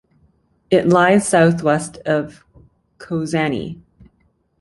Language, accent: English, Canadian English